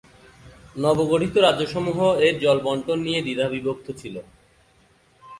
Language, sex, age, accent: Bengali, male, 19-29, Native